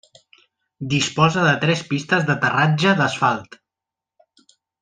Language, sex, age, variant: Catalan, male, 40-49, Central